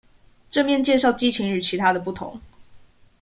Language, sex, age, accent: Chinese, female, 19-29, 出生地：臺北市